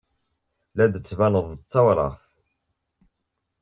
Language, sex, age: Kabyle, male, under 19